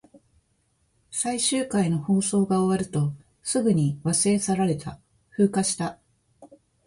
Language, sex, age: Japanese, female, 50-59